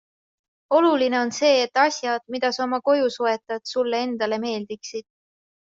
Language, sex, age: Estonian, female, 19-29